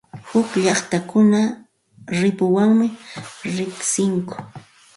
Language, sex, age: Santa Ana de Tusi Pasco Quechua, female, 40-49